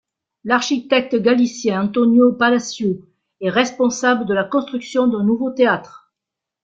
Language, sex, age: French, female, 60-69